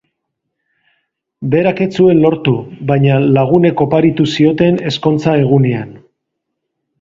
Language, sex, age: Basque, male, 50-59